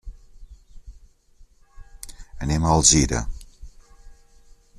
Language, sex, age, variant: Catalan, male, 50-59, Central